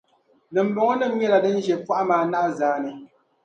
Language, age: Dagbani, 19-29